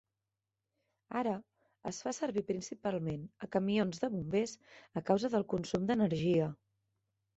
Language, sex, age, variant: Catalan, female, 30-39, Central